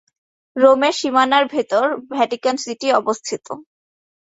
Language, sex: Bengali, female